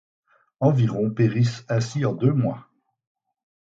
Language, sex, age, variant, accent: French, male, 60-69, Français d'Europe, Français de Belgique